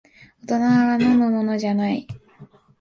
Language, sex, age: Japanese, female, 19-29